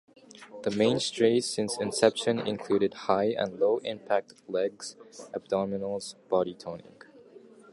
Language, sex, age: English, male, 19-29